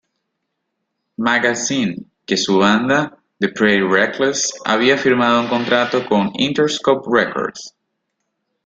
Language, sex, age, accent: Spanish, male, 19-29, Caribe: Cuba, Venezuela, Puerto Rico, República Dominicana, Panamá, Colombia caribeña, México caribeño, Costa del golfo de México